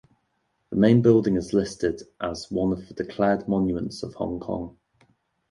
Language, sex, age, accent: English, male, 19-29, England English